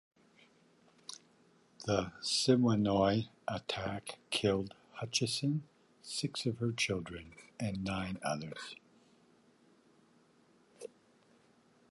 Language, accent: English, Canadian English